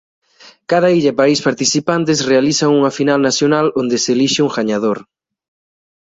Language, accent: Galician, Atlántico (seseo e gheada)